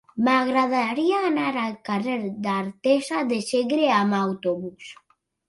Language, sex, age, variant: Catalan, male, under 19, Central